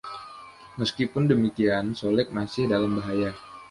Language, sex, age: Indonesian, male, 19-29